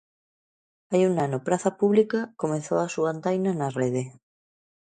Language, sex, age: Galician, female, 40-49